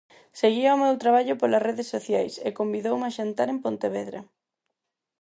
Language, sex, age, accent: Galician, female, under 19, Neofalante